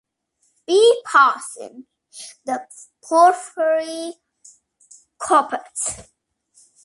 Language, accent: English, Australian English